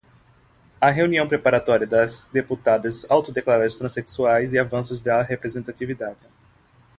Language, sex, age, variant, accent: Portuguese, male, 19-29, Portuguese (Brasil), Nordestino